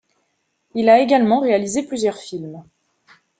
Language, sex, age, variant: French, female, 19-29, Français de métropole